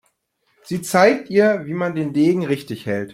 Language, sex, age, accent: German, male, 30-39, Deutschland Deutsch